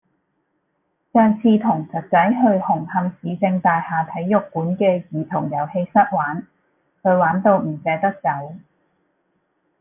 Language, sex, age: Cantonese, female, 19-29